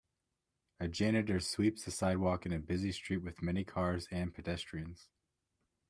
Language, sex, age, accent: English, male, 19-29, United States English